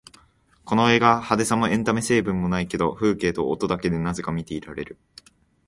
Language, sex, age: Japanese, male, 19-29